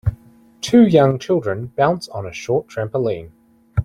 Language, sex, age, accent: English, male, 19-29, New Zealand English